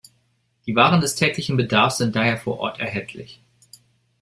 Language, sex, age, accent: German, male, 40-49, Deutschland Deutsch